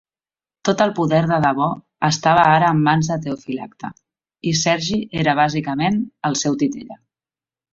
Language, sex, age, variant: Catalan, female, 40-49, Central